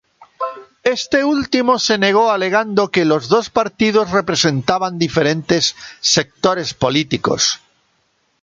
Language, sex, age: Spanish, female, 70-79